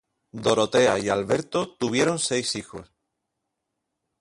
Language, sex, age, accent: Spanish, male, 40-49, España: Sur peninsular (Andalucia, Extremadura, Murcia)